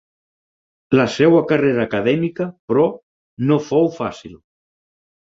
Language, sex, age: Catalan, male, 50-59